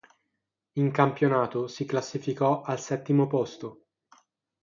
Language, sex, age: Italian, male, 19-29